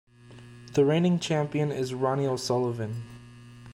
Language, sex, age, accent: English, male, 19-29, United States English